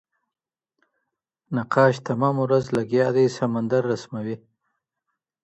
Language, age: Pashto, 50-59